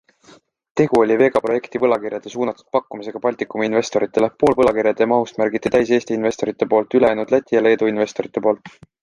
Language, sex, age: Estonian, male, 19-29